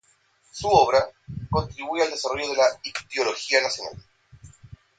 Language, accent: Spanish, Chileno: Chile, Cuyo